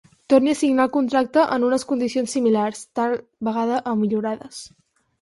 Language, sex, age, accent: Catalan, female, under 19, Girona